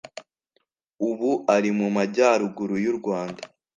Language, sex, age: Kinyarwanda, male, under 19